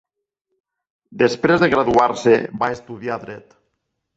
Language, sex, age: Catalan, male, 50-59